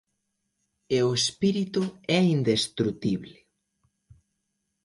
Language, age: Galician, 19-29